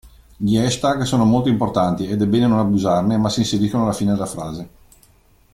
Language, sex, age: Italian, male, 40-49